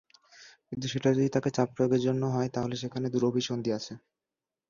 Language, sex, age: Bengali, male, 19-29